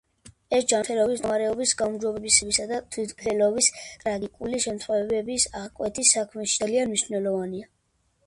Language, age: Georgian, under 19